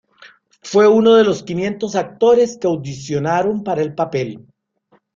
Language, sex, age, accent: Spanish, male, 50-59, América central